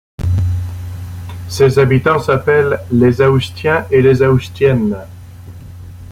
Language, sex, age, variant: French, male, 50-59, Français de métropole